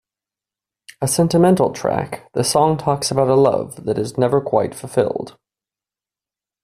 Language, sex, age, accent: English, male, 19-29, United States English